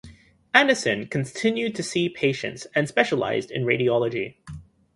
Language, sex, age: English, male, 19-29